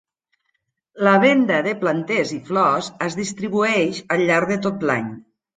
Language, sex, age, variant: Catalan, female, 40-49, Nord-Occidental